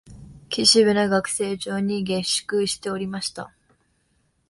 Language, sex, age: Japanese, female, under 19